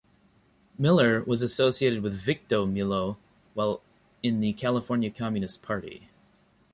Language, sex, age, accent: English, male, 30-39, United States English